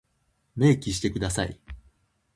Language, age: Japanese, 19-29